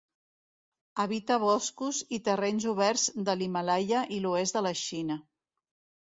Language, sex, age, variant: Catalan, female, 50-59, Central